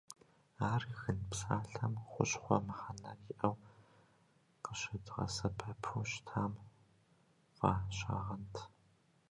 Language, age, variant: Kabardian, 19-29, Адыгэбзэ (Къэбэрдей, Кирил, псоми зэдай)